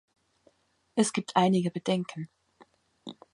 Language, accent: German, Deutschland Deutsch